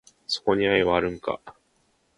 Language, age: Japanese, under 19